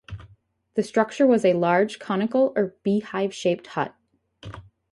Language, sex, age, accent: English, female, 19-29, United States English